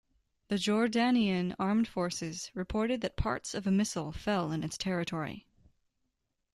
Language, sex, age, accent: English, female, 19-29, United States English